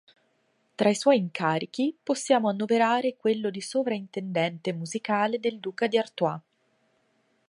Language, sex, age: Italian, female, 19-29